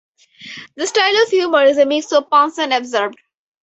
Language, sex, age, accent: English, female, 19-29, United States English